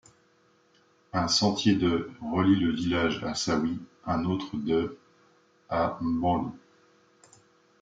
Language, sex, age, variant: French, male, 40-49, Français de métropole